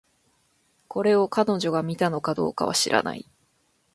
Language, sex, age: Japanese, female, 19-29